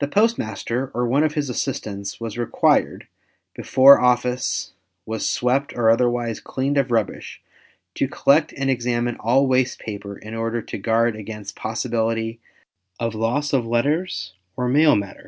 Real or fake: real